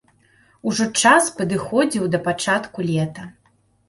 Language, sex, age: Belarusian, female, 30-39